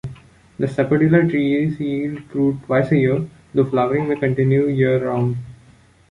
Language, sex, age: English, male, under 19